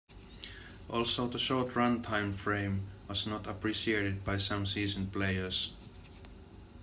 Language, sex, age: English, male, 40-49